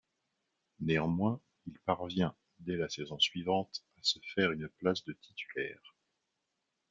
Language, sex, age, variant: French, male, 40-49, Français de métropole